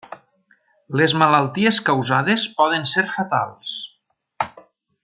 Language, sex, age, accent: Catalan, male, 40-49, valencià